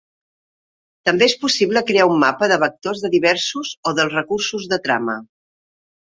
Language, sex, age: Catalan, female, 60-69